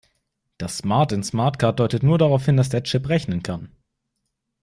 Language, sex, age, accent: German, male, under 19, Deutschland Deutsch